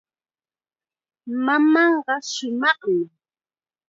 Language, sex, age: Chiquián Ancash Quechua, female, 30-39